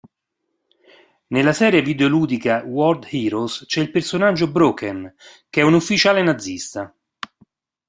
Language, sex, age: Italian, male, 50-59